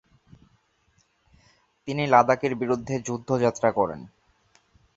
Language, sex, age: Bengali, male, 19-29